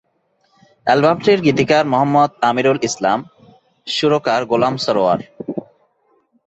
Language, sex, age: Bengali, male, 19-29